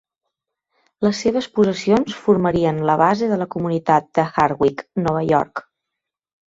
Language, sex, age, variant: Catalan, female, 30-39, Central